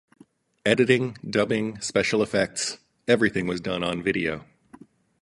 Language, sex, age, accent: English, male, 50-59, United States English